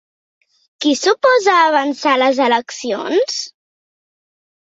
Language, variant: Catalan, Central